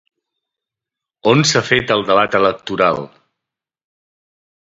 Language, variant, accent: Catalan, Septentrional, septentrional